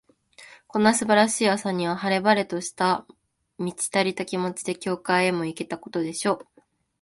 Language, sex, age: Japanese, female, 19-29